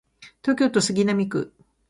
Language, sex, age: Japanese, female, 50-59